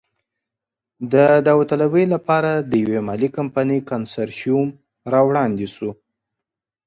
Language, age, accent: Pashto, 19-29, کندهارۍ لهجه